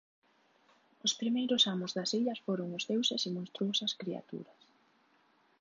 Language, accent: Galician, Normativo (estándar)